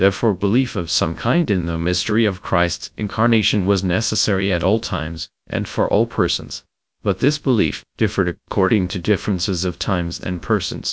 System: TTS, GradTTS